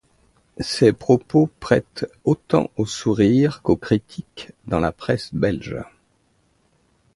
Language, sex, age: French, male, 60-69